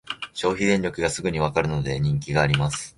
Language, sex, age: Japanese, male, 19-29